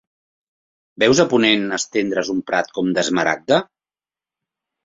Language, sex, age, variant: Catalan, male, 50-59, Central